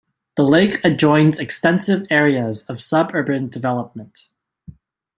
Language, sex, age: English, male, 19-29